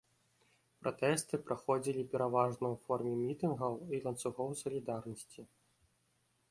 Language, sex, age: Belarusian, male, 19-29